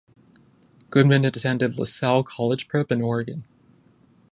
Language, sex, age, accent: English, male, 19-29, United States English